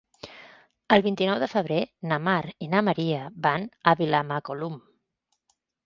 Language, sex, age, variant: Catalan, female, 50-59, Central